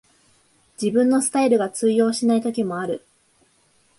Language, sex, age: Japanese, female, 19-29